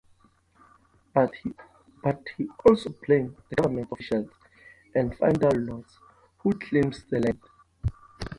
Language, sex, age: English, male, 19-29